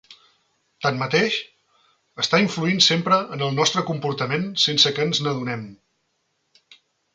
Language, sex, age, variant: Catalan, male, 40-49, Central